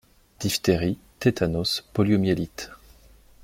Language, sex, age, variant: French, male, 30-39, Français de métropole